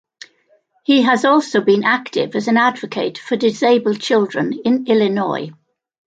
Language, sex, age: English, female, 70-79